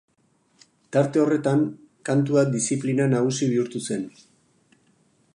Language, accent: Basque, Erdialdekoa edo Nafarra (Gipuzkoa, Nafarroa)